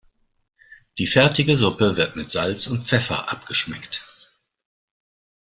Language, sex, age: German, male, 60-69